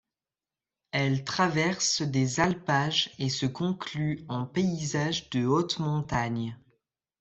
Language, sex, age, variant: French, male, under 19, Français de métropole